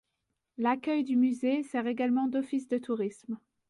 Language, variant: French, Français de métropole